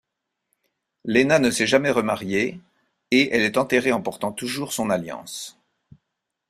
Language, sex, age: French, male, 60-69